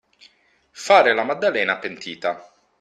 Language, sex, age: Italian, male, 30-39